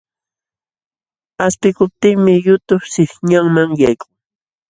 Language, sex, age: Jauja Wanca Quechua, female, 70-79